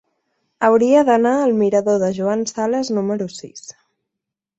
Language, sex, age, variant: Catalan, female, 19-29, Central